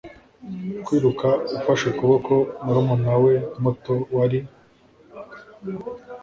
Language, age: Kinyarwanda, 30-39